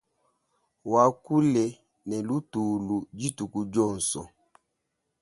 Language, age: Luba-Lulua, 19-29